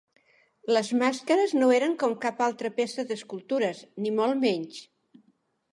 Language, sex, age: Catalan, female, 70-79